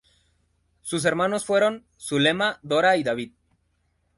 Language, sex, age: Spanish, male, 30-39